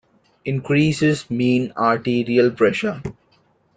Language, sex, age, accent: English, male, 19-29, India and South Asia (India, Pakistan, Sri Lanka)